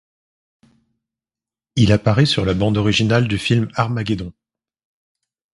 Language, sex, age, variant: French, male, 30-39, Français de métropole